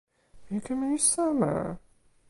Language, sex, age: Toki Pona, male, under 19